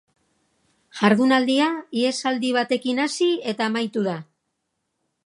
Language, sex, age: Basque, female, 60-69